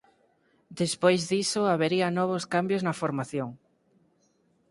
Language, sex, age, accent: Galician, male, 19-29, Central (gheada)